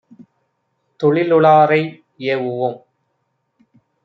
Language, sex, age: Tamil, male, 30-39